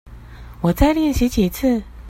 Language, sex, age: Chinese, male, 19-29